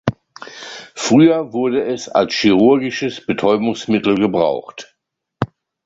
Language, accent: German, Deutschland Deutsch